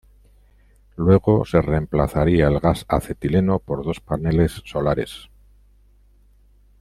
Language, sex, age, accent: Spanish, male, 50-59, España: Norte peninsular (Asturias, Castilla y León, Cantabria, País Vasco, Navarra, Aragón, La Rioja, Guadalajara, Cuenca)